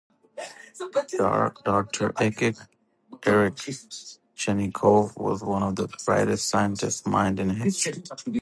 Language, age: English, 60-69